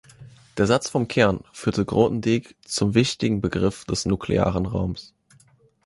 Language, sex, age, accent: German, male, 19-29, Deutschland Deutsch